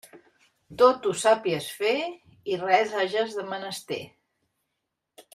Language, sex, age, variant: Catalan, female, 50-59, Central